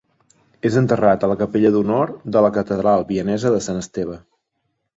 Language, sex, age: Catalan, male, 40-49